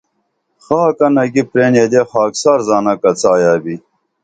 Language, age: Dameli, 50-59